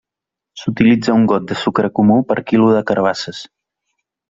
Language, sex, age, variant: Catalan, male, 19-29, Central